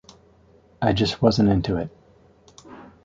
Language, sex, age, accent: English, male, 30-39, United States English